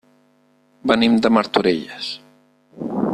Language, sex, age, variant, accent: Catalan, male, 40-49, Central, central